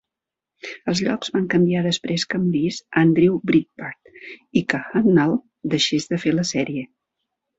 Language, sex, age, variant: Catalan, female, 60-69, Central